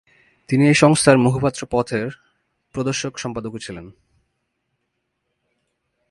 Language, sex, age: Bengali, male, 19-29